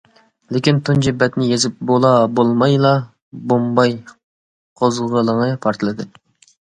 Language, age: Uyghur, 19-29